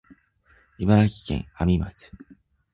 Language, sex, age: Japanese, male, 19-29